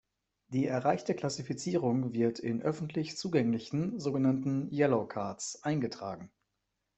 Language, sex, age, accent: German, male, 19-29, Deutschland Deutsch